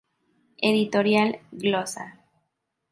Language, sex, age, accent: Spanish, female, 19-29, México